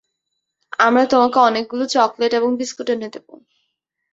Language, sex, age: Bengali, female, 19-29